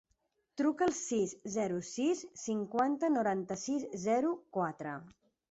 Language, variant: Catalan, Balear